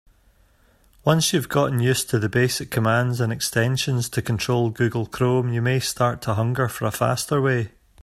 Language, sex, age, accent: English, male, 40-49, Scottish English